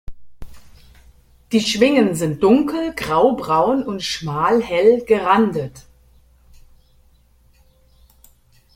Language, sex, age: German, female, 50-59